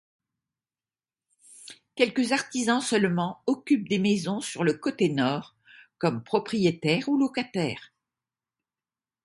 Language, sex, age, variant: French, female, 70-79, Français de métropole